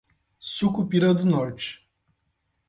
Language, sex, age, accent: Portuguese, male, 19-29, Paulista